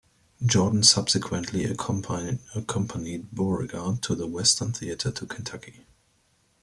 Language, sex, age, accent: English, male, 19-29, United States English